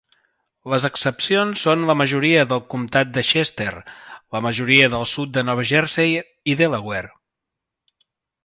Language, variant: Catalan, Central